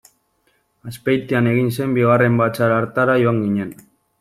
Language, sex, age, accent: Basque, male, 19-29, Mendebalekoa (Araba, Bizkaia, Gipuzkoako mendebaleko herri batzuk)